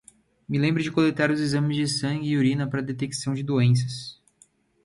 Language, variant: Portuguese, Portuguese (Brasil)